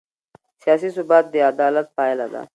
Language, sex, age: Pashto, female, 19-29